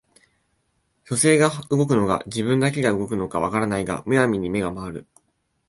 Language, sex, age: Japanese, male, 19-29